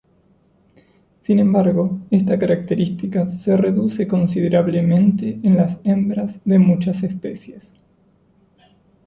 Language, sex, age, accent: Spanish, male, 30-39, Rioplatense: Argentina, Uruguay, este de Bolivia, Paraguay